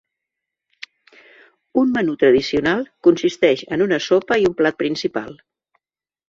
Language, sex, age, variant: Catalan, female, 70-79, Central